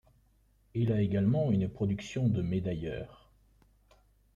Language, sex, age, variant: French, male, 30-39, Français de métropole